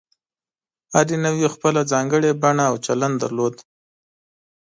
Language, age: Pashto, 19-29